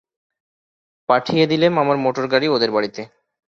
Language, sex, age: Bengali, male, 30-39